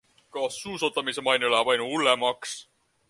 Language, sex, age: Estonian, male, 19-29